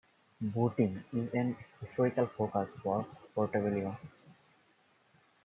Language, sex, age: English, male, 19-29